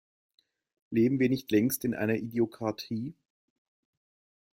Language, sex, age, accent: German, male, 40-49, Deutschland Deutsch